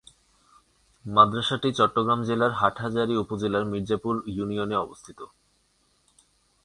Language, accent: Bengali, Bangladeshi